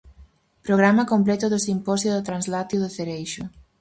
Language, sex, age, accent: Galician, female, under 19, Central (gheada)